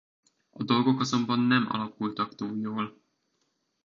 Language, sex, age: Hungarian, male, 19-29